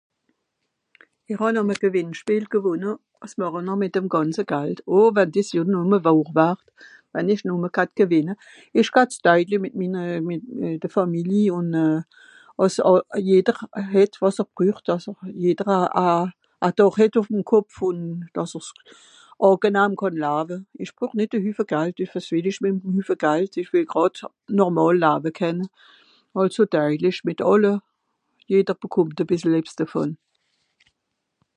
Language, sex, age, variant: Swiss German, female, 50-59, Nordniederàlemmànisch (Rishoffe, Zàwere, Bùsswìller, Hawenau, Brüemt, Stroossbùri, Molse, Dàmbàch, Schlettstàtt, Pfàlzbùri usw.)